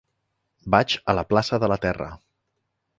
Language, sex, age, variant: Catalan, male, 40-49, Central